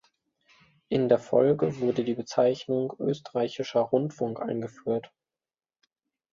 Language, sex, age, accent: German, male, 19-29, Deutschland Deutsch